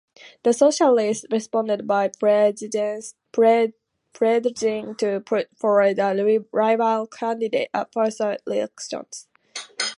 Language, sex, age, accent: English, female, under 19, England English